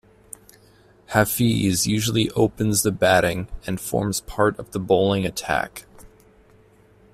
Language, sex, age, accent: English, male, 19-29, United States English